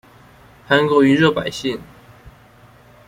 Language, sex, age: Chinese, male, 19-29